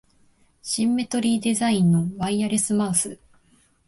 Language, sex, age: Japanese, female, 19-29